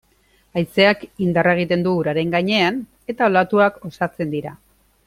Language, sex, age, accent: Basque, female, 40-49, Erdialdekoa edo Nafarra (Gipuzkoa, Nafarroa)